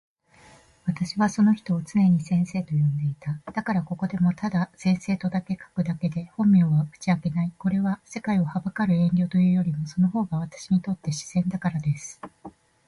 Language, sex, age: Japanese, female, 50-59